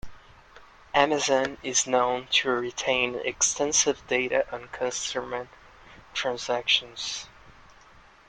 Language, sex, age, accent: English, male, 19-29, United States English